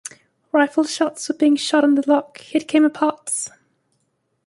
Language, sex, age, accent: English, female, 19-29, England English